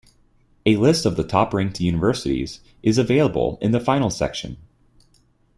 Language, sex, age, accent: English, male, 19-29, United States English